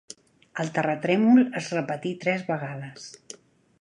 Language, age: Catalan, 50-59